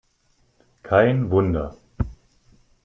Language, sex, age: German, male, 30-39